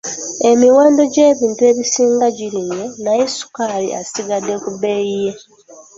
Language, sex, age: Ganda, female, 19-29